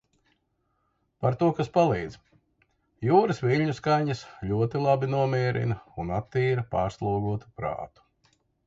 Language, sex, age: Latvian, male, 50-59